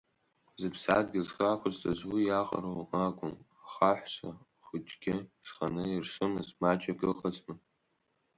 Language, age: Abkhazian, under 19